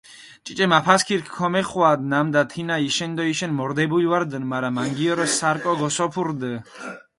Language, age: Mingrelian, 19-29